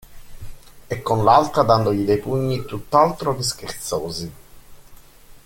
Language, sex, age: Italian, male, 50-59